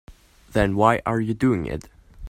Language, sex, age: English, male, under 19